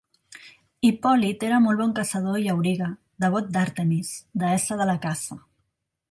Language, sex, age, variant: Catalan, female, 40-49, Central